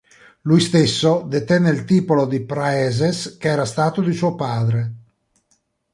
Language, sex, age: Italian, male, 40-49